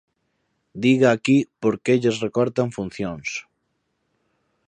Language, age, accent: Galician, 19-29, Atlántico (seseo e gheada)